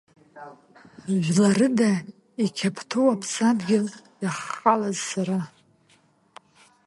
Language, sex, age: Abkhazian, female, 30-39